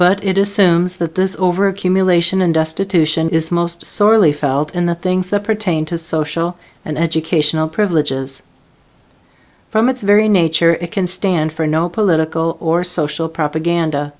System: none